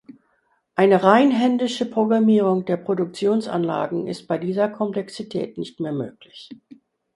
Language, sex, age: German, female, 60-69